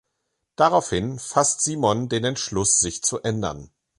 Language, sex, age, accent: German, male, 40-49, Deutschland Deutsch